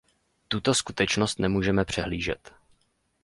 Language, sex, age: Czech, male, 19-29